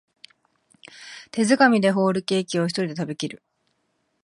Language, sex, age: Japanese, female, 19-29